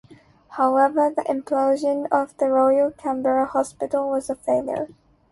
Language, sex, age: English, female, 19-29